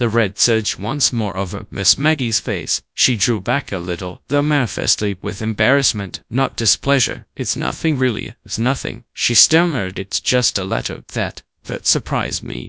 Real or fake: fake